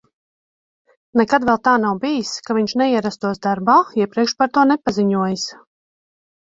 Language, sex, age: Latvian, female, 30-39